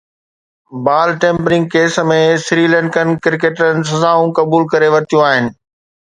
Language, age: Sindhi, 40-49